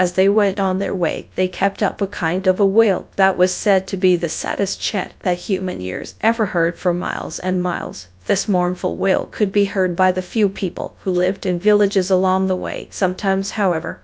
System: TTS, GradTTS